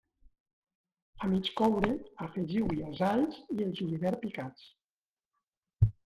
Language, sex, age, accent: Catalan, male, 50-59, valencià